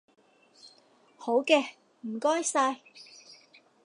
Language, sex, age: Cantonese, female, 40-49